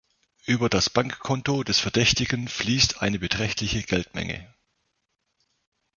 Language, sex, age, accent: German, male, 40-49, Deutschland Deutsch